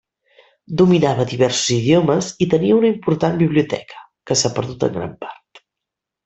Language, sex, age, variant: Catalan, female, 40-49, Central